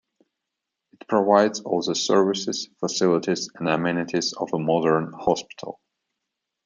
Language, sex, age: English, male, 30-39